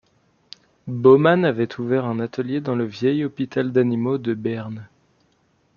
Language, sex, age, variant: French, male, 19-29, Français de métropole